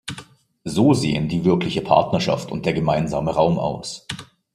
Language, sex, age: German, male, 19-29